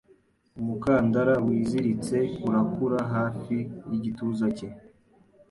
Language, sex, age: Kinyarwanda, male, 19-29